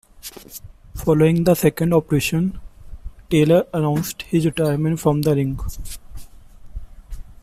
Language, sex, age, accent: English, male, 19-29, India and South Asia (India, Pakistan, Sri Lanka)